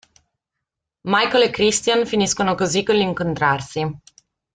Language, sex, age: Italian, female, 19-29